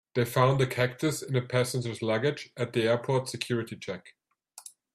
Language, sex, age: English, male, 30-39